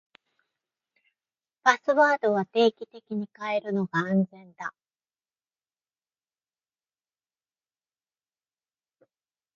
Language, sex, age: Japanese, female, 50-59